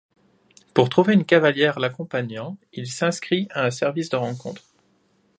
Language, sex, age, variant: French, male, 19-29, Français de métropole